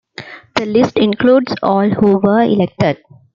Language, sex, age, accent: English, female, 19-29, India and South Asia (India, Pakistan, Sri Lanka)